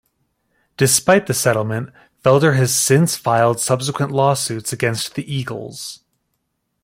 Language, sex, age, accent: English, male, 30-39, United States English